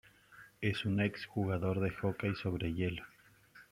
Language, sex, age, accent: Spanish, male, 40-49, Rioplatense: Argentina, Uruguay, este de Bolivia, Paraguay